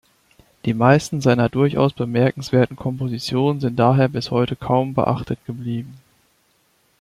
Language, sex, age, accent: German, male, 19-29, Deutschland Deutsch